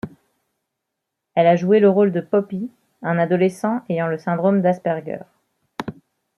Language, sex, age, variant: French, female, 30-39, Français de métropole